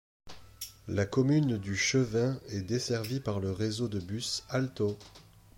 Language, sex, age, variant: French, male, 30-39, Français de métropole